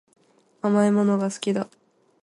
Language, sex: Japanese, female